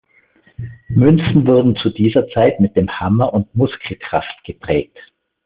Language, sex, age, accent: German, male, 50-59, Österreichisches Deutsch